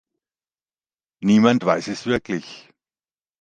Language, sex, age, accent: German, male, 50-59, Deutschland Deutsch